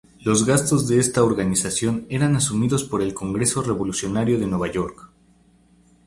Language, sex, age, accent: Spanish, male, 19-29, México